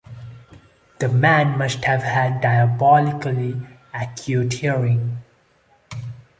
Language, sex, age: English, male, 19-29